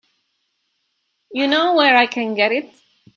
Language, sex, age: English, female, 30-39